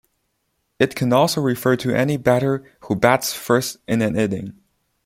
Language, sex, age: English, male, under 19